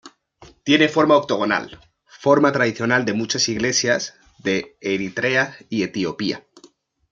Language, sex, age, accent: Spanish, male, 19-29, España: Norte peninsular (Asturias, Castilla y León, Cantabria, País Vasco, Navarra, Aragón, La Rioja, Guadalajara, Cuenca)